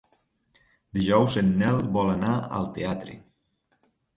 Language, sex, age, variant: Catalan, male, 40-49, Nord-Occidental